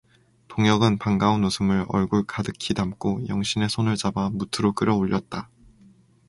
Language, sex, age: Korean, male, 19-29